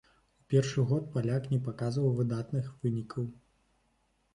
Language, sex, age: Belarusian, male, 19-29